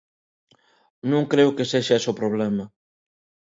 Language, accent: Galician, Neofalante